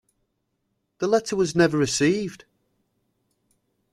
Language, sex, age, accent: English, male, 40-49, England English